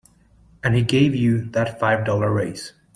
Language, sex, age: English, male, 30-39